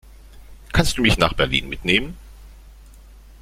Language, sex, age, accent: German, male, 40-49, Deutschland Deutsch